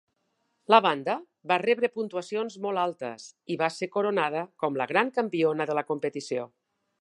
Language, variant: Catalan, Nord-Occidental